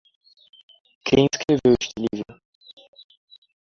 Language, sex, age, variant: Portuguese, male, under 19, Portuguese (Brasil)